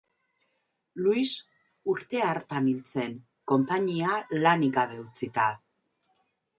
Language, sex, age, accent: Basque, female, 50-59, Mendebalekoa (Araba, Bizkaia, Gipuzkoako mendebaleko herri batzuk)